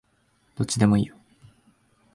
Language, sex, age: Japanese, male, 19-29